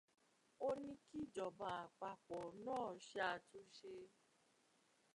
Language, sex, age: Yoruba, female, 19-29